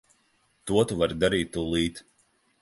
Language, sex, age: Latvian, male, 30-39